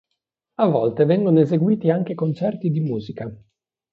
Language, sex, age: Italian, male, 19-29